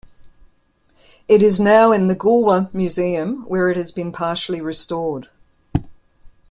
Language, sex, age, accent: English, female, 50-59, Australian English